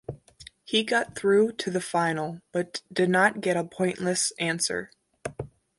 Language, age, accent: English, under 19, United States English